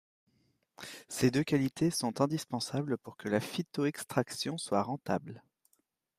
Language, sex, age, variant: French, male, 30-39, Français de métropole